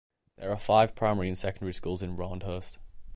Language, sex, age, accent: English, male, under 19, England English